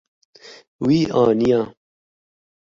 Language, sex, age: Kurdish, male, 30-39